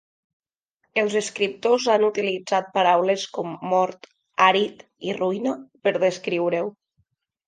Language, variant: Catalan, Nord-Occidental